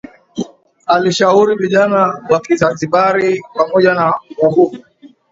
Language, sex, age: Swahili, male, 19-29